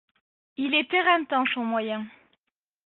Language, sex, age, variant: French, male, 19-29, Français de métropole